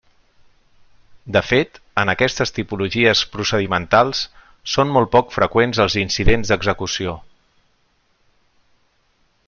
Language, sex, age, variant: Catalan, male, 40-49, Central